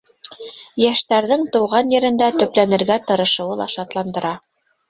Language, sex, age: Bashkir, female, 30-39